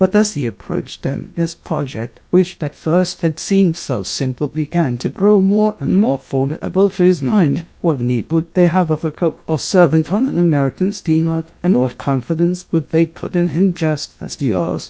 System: TTS, GlowTTS